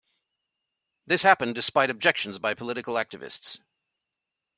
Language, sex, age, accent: English, male, 50-59, United States English